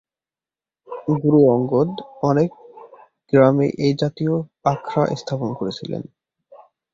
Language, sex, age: Bengali, male, 19-29